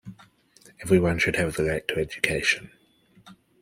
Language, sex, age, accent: English, male, 30-39, Australian English